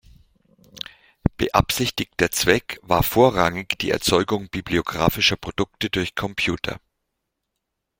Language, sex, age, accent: German, male, 60-69, Deutschland Deutsch